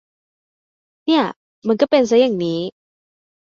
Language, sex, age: Thai, female, under 19